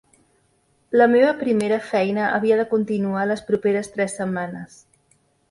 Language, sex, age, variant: Catalan, female, 40-49, Central